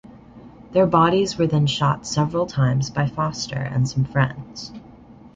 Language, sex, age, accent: English, male, under 19, United States English